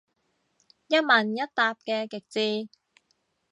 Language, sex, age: Cantonese, female, 19-29